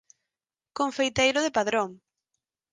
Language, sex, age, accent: Galician, female, 19-29, Normativo (estándar)